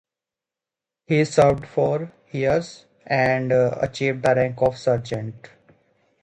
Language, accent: English, England English